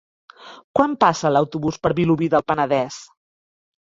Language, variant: Catalan, Central